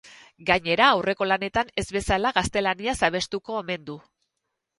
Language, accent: Basque, Erdialdekoa edo Nafarra (Gipuzkoa, Nafarroa)